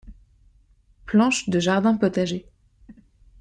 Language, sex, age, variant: French, female, 30-39, Français de métropole